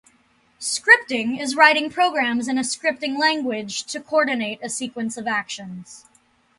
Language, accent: English, United States English